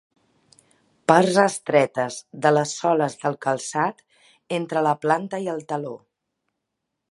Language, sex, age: Catalan, female, 40-49